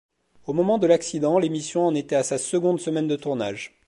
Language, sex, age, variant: French, male, 30-39, Français de métropole